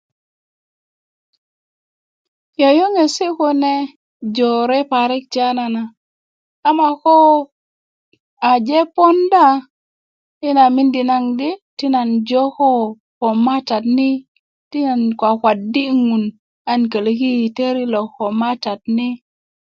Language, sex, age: Kuku, female, 40-49